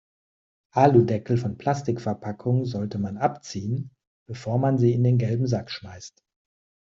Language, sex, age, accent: German, male, 40-49, Deutschland Deutsch